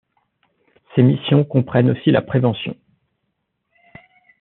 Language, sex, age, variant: French, male, 19-29, Français de métropole